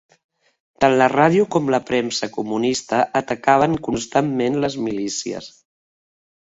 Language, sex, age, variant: Catalan, female, 50-59, Septentrional